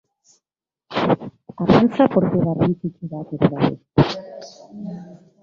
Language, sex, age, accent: Basque, female, 50-59, Mendebalekoa (Araba, Bizkaia, Gipuzkoako mendebaleko herri batzuk)